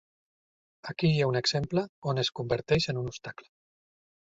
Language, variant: Catalan, Central